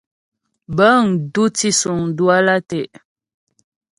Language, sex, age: Ghomala, female, 30-39